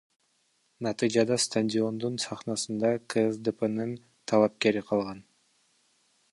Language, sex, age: Kyrgyz, male, 19-29